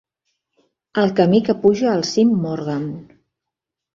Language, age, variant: Catalan, 50-59, Central